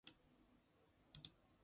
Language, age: Chinese, 19-29